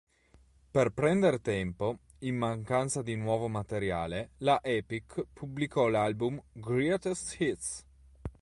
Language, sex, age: Italian, male, 30-39